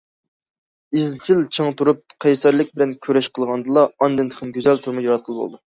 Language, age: Uyghur, 19-29